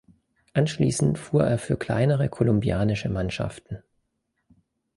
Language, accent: German, Deutschland Deutsch